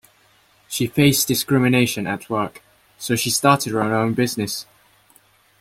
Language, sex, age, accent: English, male, 19-29, England English